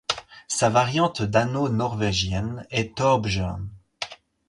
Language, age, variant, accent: French, 19-29, Français d'Europe, Français de Suisse